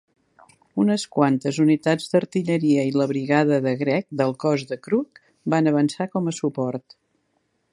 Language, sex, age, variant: Catalan, female, 60-69, Central